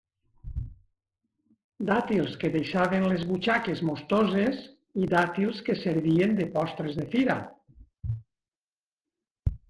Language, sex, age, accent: Catalan, male, 50-59, valencià